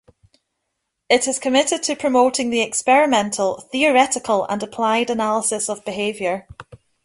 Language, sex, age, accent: English, female, 19-29, Scottish English